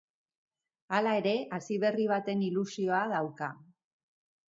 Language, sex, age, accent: Basque, female, 50-59, Mendebalekoa (Araba, Bizkaia, Gipuzkoako mendebaleko herri batzuk)